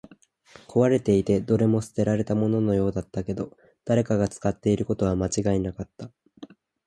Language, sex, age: Japanese, male, 19-29